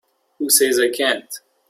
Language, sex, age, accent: English, male, 30-39, United States English